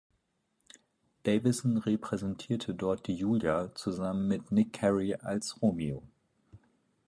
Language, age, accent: German, 19-29, Deutschland Deutsch